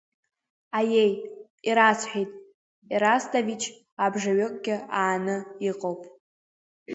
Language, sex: Abkhazian, female